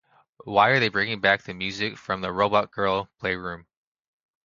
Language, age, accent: English, 19-29, United States English